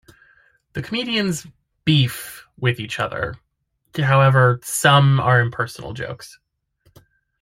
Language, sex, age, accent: English, male, 30-39, United States English